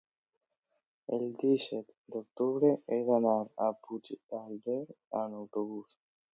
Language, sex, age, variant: Catalan, male, under 19, Alacantí